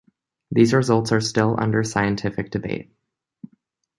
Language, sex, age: English, male, under 19